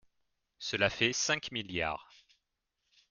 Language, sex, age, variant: French, male, 40-49, Français de métropole